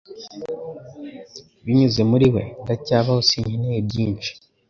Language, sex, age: Kinyarwanda, male, under 19